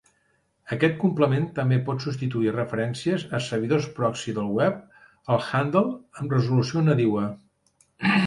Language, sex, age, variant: Catalan, male, 50-59, Central